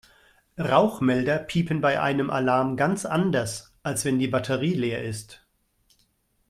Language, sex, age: German, male, 50-59